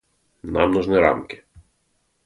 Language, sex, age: Russian, male, 30-39